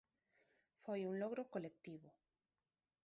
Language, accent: Galician, Neofalante